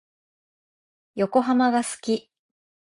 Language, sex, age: Japanese, female, 19-29